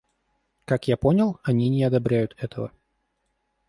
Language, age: Russian, 19-29